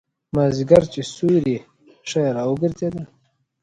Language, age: Pashto, 30-39